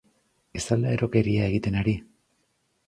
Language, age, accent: Basque, 50-59, Mendebalekoa (Araba, Bizkaia, Gipuzkoako mendebaleko herri batzuk)